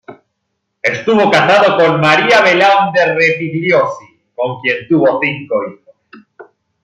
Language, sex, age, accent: Spanish, male, 30-39, Rioplatense: Argentina, Uruguay, este de Bolivia, Paraguay